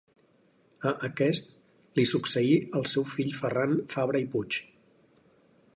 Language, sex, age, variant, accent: Catalan, male, 40-49, Central, central